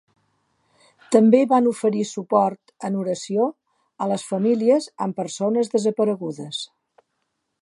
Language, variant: Catalan, Central